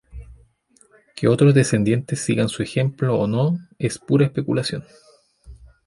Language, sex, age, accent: Spanish, male, 30-39, Chileno: Chile, Cuyo